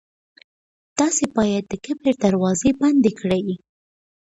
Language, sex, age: Pashto, female, 19-29